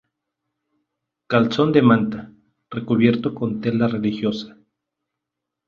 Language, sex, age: Spanish, male, 40-49